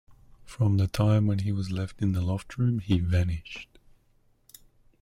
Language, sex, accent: English, male, Australian English